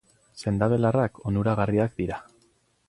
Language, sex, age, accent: Basque, male, 30-39, Mendebalekoa (Araba, Bizkaia, Gipuzkoako mendebaleko herri batzuk)